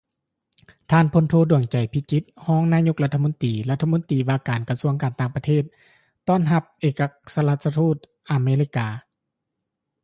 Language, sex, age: Lao, male, 30-39